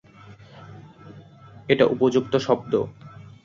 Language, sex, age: Bengali, male, 19-29